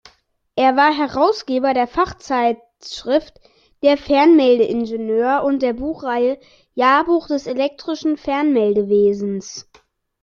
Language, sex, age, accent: German, male, under 19, Deutschland Deutsch